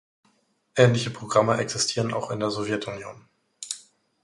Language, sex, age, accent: German, male, 19-29, Deutschland Deutsch